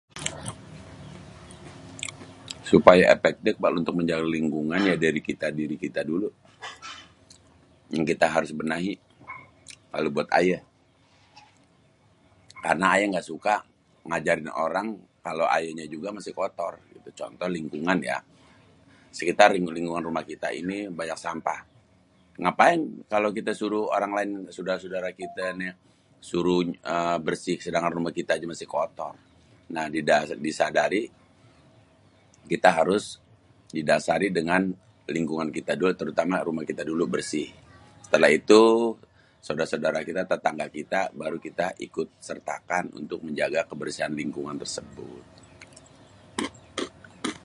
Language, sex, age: Betawi, male, 40-49